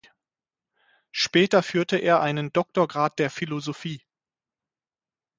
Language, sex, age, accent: German, male, 30-39, Deutschland Deutsch